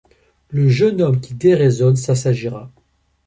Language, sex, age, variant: French, male, 50-59, Français de métropole